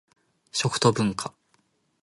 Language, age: Japanese, 19-29